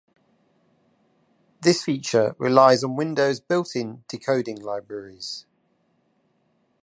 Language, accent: English, England English